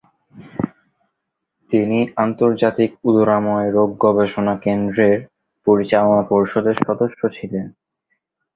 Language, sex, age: Bengali, male, 19-29